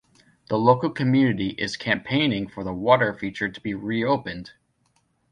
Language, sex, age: English, male, 19-29